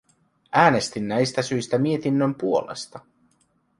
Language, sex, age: Finnish, male, 19-29